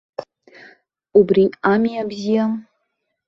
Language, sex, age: Abkhazian, female, 19-29